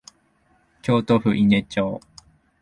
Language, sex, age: Japanese, male, 19-29